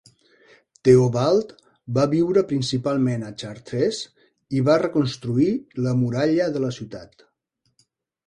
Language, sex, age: Catalan, male, 50-59